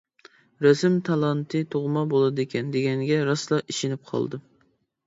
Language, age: Uyghur, 19-29